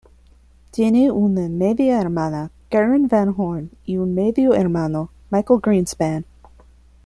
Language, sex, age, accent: Spanish, female, 19-29, España: Centro-Sur peninsular (Madrid, Toledo, Castilla-La Mancha)